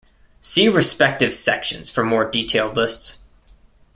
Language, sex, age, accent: English, male, 19-29, United States English